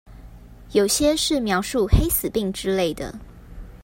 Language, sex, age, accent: Chinese, female, 19-29, 出生地：臺北市